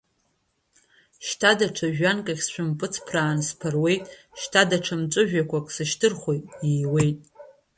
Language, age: Abkhazian, under 19